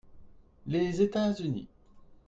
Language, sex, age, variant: French, male, 30-39, Français de métropole